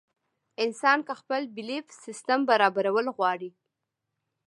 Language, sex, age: Pashto, female, 19-29